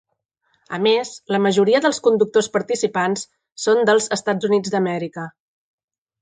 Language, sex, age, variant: Catalan, female, 40-49, Central